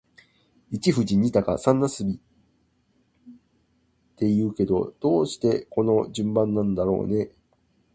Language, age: Japanese, 19-29